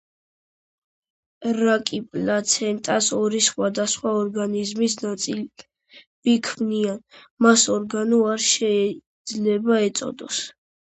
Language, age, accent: Georgian, under 19, ჩვეულებრივი